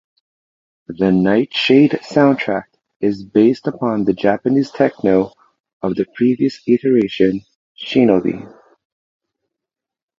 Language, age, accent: English, 30-39, Filipino